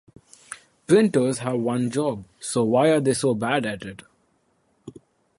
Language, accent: English, India and South Asia (India, Pakistan, Sri Lanka)